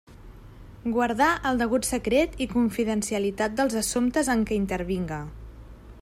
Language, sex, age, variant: Catalan, female, 30-39, Central